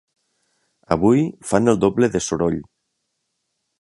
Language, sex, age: Catalan, male, 40-49